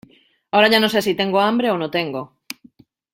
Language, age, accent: Spanish, 30-39, España: Norte peninsular (Asturias, Castilla y León, Cantabria, País Vasco, Navarra, Aragón, La Rioja, Guadalajara, Cuenca)